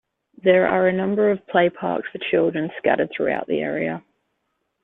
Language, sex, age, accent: English, female, 40-49, Australian English